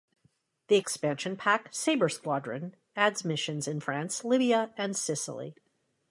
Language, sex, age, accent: English, female, 50-59, United States English